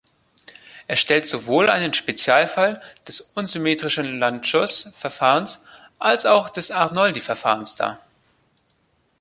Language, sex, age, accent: German, male, 19-29, Deutschland Deutsch